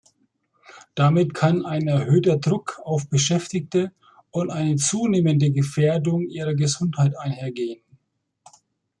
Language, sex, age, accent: German, male, 40-49, Deutschland Deutsch